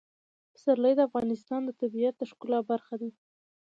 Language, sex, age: Pashto, female, under 19